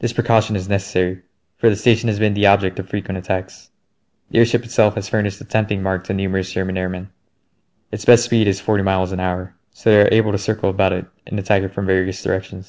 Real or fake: real